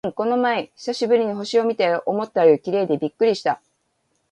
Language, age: Japanese, 50-59